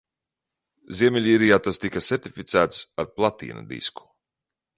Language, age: Latvian, 30-39